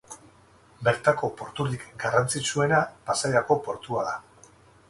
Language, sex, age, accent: Basque, male, 50-59, Erdialdekoa edo Nafarra (Gipuzkoa, Nafarroa)